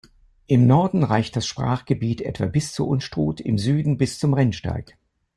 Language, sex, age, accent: German, male, 70-79, Deutschland Deutsch